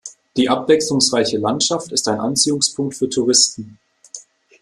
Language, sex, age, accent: German, male, 19-29, Deutschland Deutsch